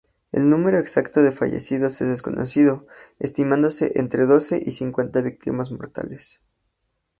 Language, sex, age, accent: Spanish, male, 19-29, México